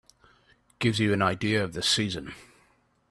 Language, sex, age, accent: English, male, 19-29, England English